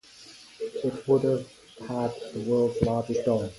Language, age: English, 30-39